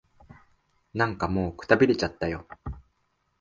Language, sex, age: Japanese, male, 19-29